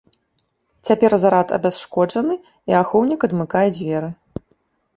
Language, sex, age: Belarusian, female, 30-39